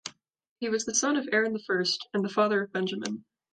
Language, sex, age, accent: English, female, under 19, United States English